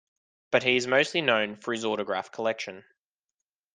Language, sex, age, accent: English, male, 19-29, Australian English